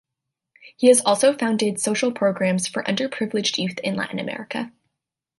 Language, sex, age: English, female, 19-29